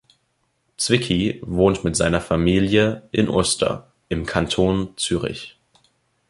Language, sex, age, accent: German, male, 19-29, Deutschland Deutsch